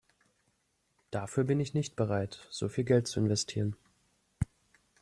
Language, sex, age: German, male, 19-29